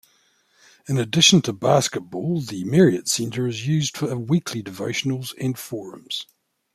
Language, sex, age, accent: English, male, 50-59, New Zealand English